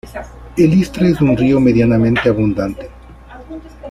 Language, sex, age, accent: Spanish, male, 40-49, Andino-Pacífico: Colombia, Perú, Ecuador, oeste de Bolivia y Venezuela andina